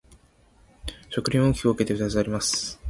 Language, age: Japanese, 19-29